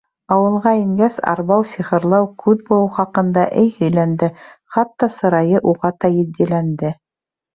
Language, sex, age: Bashkir, female, 40-49